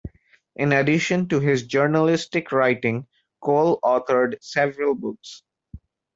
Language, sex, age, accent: English, male, 19-29, India and South Asia (India, Pakistan, Sri Lanka)